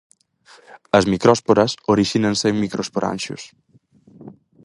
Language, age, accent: Galician, under 19, Central (gheada); Oriental (común en zona oriental)